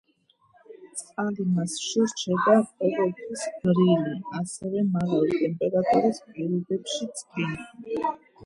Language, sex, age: Georgian, female, under 19